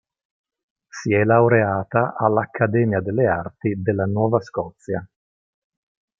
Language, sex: Italian, male